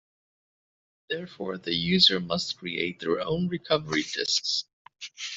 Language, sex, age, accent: English, male, 30-39, United States English